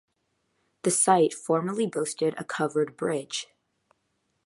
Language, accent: English, United States English